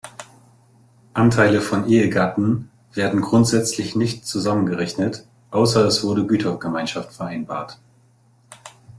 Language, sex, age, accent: German, male, 40-49, Deutschland Deutsch